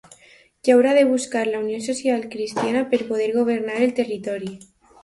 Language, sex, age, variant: Catalan, female, under 19, Alacantí